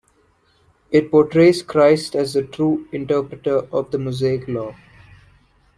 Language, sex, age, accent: English, male, 19-29, India and South Asia (India, Pakistan, Sri Lanka)